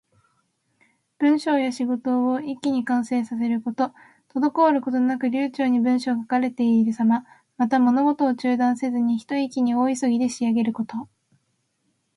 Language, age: Japanese, 19-29